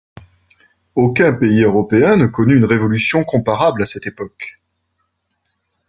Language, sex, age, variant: French, male, 40-49, Français de métropole